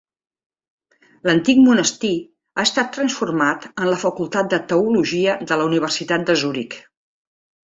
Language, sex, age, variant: Catalan, female, 50-59, Central